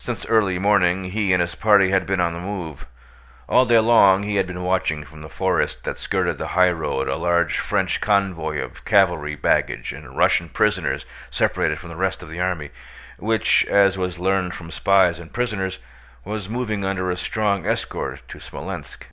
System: none